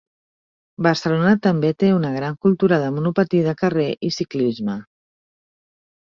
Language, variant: Catalan, Central